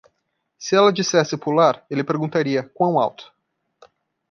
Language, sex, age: Portuguese, male, 30-39